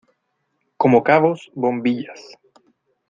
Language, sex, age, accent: Spanish, male, 19-29, Chileno: Chile, Cuyo